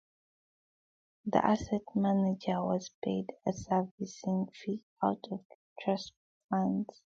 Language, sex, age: English, female, 19-29